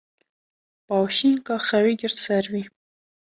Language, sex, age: Kurdish, female, 19-29